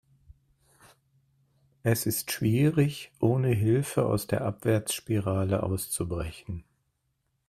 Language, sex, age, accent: German, male, 50-59, Deutschland Deutsch